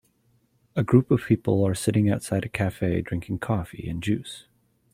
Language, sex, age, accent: English, male, 40-49, United States English